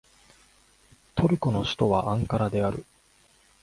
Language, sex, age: Japanese, male, 30-39